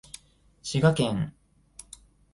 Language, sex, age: Japanese, male, 19-29